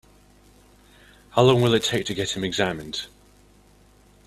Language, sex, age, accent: English, male, 30-39, England English